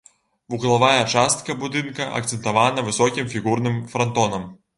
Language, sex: Belarusian, male